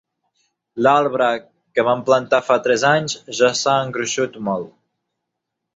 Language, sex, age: Catalan, male, 19-29